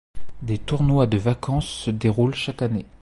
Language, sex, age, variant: French, male, 19-29, Français de métropole